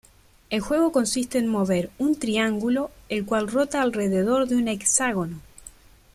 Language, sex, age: Spanish, female, 19-29